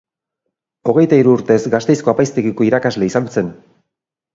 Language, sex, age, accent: Basque, male, 60-69, Erdialdekoa edo Nafarra (Gipuzkoa, Nafarroa)